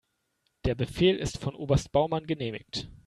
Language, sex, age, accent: German, male, 19-29, Deutschland Deutsch